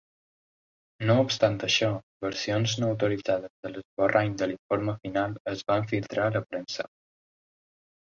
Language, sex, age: Catalan, male, under 19